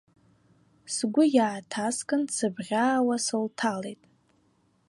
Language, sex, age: Abkhazian, female, 19-29